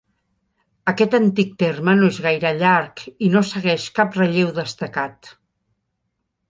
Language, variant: Catalan, Central